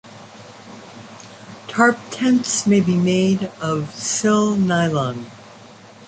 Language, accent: English, United States English